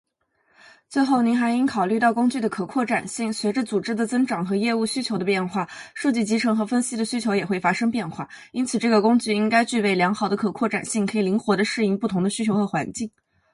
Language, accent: Chinese, 出生地：江苏省